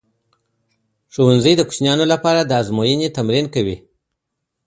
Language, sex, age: Pashto, female, 30-39